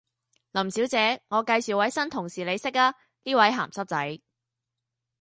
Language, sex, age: Cantonese, female, 19-29